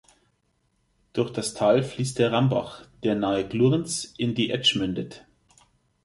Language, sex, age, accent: German, male, 30-39, Deutschland Deutsch